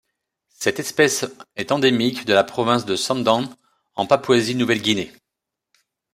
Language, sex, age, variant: French, male, 40-49, Français de métropole